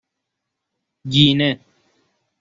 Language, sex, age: Persian, male, 19-29